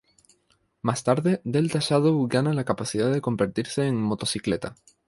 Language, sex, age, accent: Spanish, male, 19-29, España: Islas Canarias